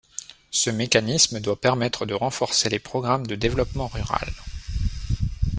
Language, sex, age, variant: French, male, 30-39, Français de métropole